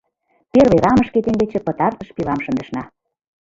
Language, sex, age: Mari, female, 40-49